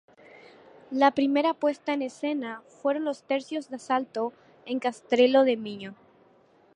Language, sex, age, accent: Spanish, female, under 19, Rioplatense: Argentina, Uruguay, este de Bolivia, Paraguay